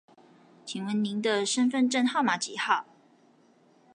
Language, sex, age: Chinese, female, 19-29